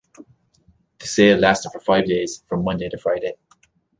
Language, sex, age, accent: English, male, 30-39, Irish English